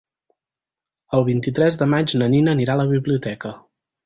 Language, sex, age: Catalan, male, 19-29